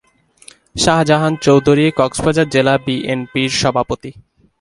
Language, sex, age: Bengali, male, 19-29